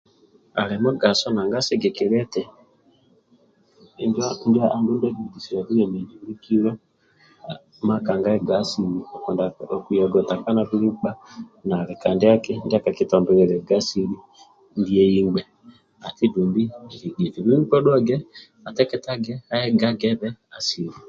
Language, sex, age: Amba (Uganda), male, 30-39